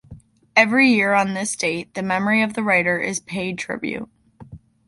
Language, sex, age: English, female, under 19